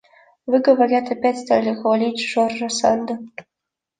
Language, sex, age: Russian, female, 19-29